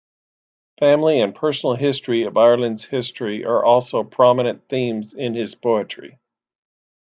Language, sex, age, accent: English, male, 60-69, United States English